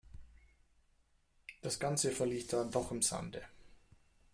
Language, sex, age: German, male, 30-39